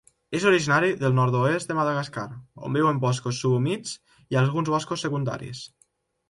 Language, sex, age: Catalan, male, under 19